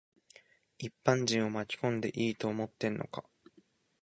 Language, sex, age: Japanese, male, 19-29